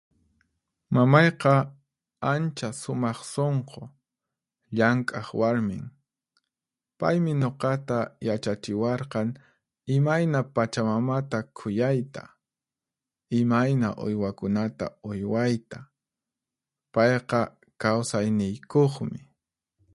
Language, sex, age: Puno Quechua, male, 30-39